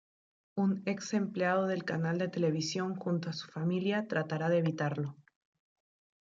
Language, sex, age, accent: Spanish, female, 19-29, Andino-Pacífico: Colombia, Perú, Ecuador, oeste de Bolivia y Venezuela andina